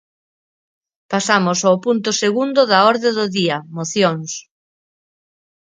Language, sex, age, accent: Galician, female, 40-49, Normativo (estándar)